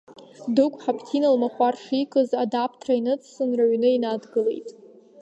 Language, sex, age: Abkhazian, female, under 19